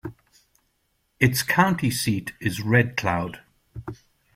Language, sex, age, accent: English, male, 50-59, Irish English